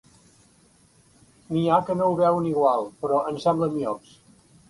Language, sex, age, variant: Catalan, male, 60-69, Central